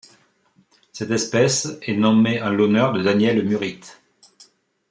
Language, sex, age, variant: French, male, 60-69, Français de métropole